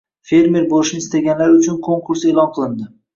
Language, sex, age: Uzbek, male, 19-29